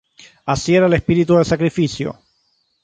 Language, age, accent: Spanish, 40-49, Chileno: Chile, Cuyo